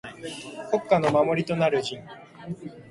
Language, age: Japanese, under 19